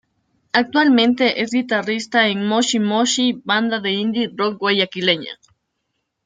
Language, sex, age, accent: Spanish, female, 30-39, América central